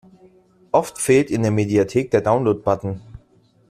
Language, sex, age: German, male, 19-29